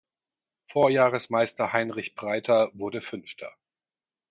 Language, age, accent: German, 40-49, Deutschland Deutsch